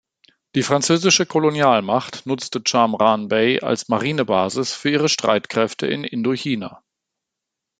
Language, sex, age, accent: German, male, 40-49, Deutschland Deutsch